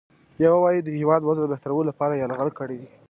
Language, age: Pashto, under 19